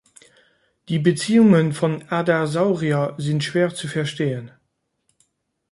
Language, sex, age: German, male, 40-49